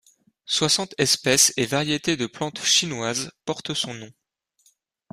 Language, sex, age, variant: French, male, 19-29, Français de métropole